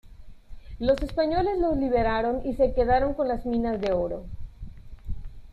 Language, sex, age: Spanish, female, 19-29